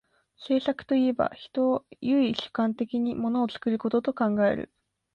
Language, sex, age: Japanese, female, under 19